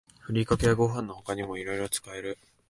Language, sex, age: Japanese, male, 19-29